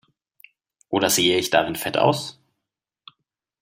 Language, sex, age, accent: German, male, 30-39, Deutschland Deutsch